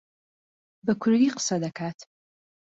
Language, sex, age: Central Kurdish, female, 19-29